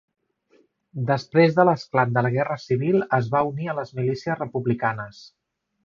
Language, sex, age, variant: Catalan, male, 40-49, Central